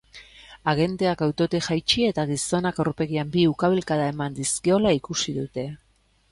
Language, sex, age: Basque, female, 40-49